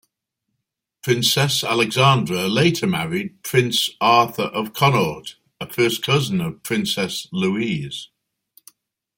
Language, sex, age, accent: English, male, 50-59, England English